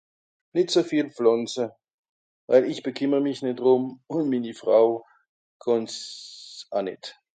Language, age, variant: Swiss German, 40-49, Nordniederàlemmànisch (Rishoffe, Zàwere, Bùsswìller, Hawenau, Brüemt, Stroossbùri, Molse, Dàmbàch, Schlettstàtt, Pfàlzbùri usw.)